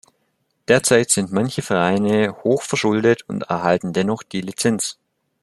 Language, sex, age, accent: German, male, under 19, Deutschland Deutsch